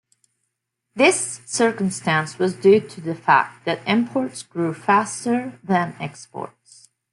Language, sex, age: English, female, 40-49